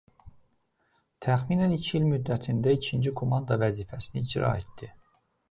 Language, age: Azerbaijani, 30-39